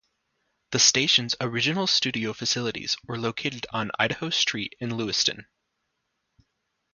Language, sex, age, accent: English, male, under 19, United States English